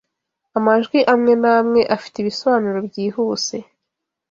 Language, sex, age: Kinyarwanda, female, 19-29